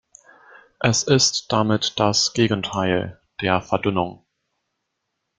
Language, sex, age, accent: German, male, 19-29, Deutschland Deutsch